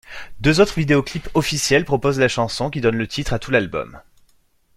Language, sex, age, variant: French, male, 30-39, Français de métropole